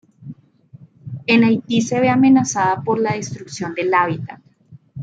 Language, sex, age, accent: Spanish, female, 30-39, Caribe: Cuba, Venezuela, Puerto Rico, República Dominicana, Panamá, Colombia caribeña, México caribeño, Costa del golfo de México